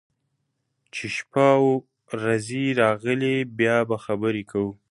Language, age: Pashto, 19-29